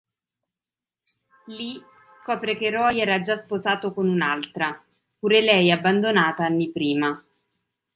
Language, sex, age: Italian, female, 30-39